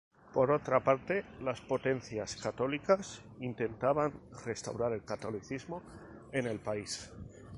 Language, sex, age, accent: Spanish, male, 40-49, España: Norte peninsular (Asturias, Castilla y León, Cantabria, País Vasco, Navarra, Aragón, La Rioja, Guadalajara, Cuenca)